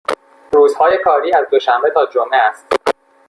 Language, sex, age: Persian, male, 19-29